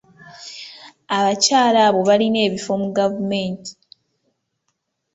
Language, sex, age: Ganda, female, 19-29